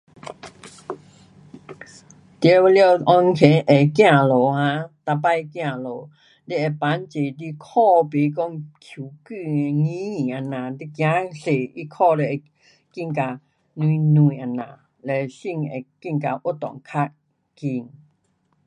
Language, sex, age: Pu-Xian Chinese, female, 70-79